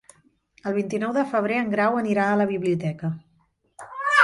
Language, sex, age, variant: Catalan, female, 40-49, Central